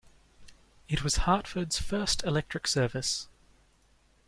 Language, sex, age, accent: English, male, 19-29, Australian English